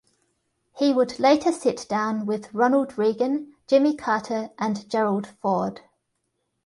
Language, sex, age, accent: English, female, 30-39, Australian English